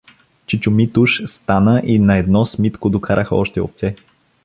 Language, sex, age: Bulgarian, male, 19-29